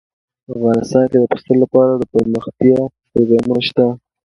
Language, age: Pashto, 19-29